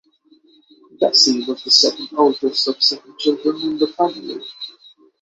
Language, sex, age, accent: English, male, 30-39, United States English; England English